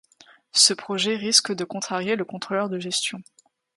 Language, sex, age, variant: French, female, 19-29, Français d'Europe